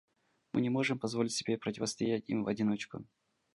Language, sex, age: Russian, male, under 19